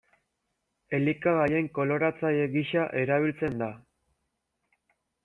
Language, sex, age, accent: Basque, male, under 19, Mendebalekoa (Araba, Bizkaia, Gipuzkoako mendebaleko herri batzuk)